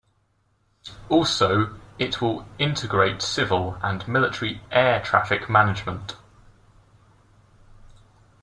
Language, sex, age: English, male, 19-29